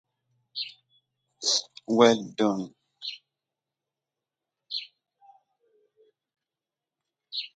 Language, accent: English, United States English